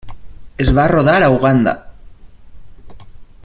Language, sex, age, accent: Catalan, male, 30-39, valencià